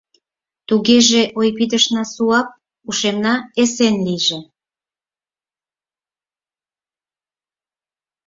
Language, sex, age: Mari, female, 40-49